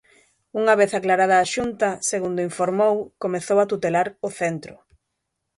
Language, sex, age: Galician, female, 30-39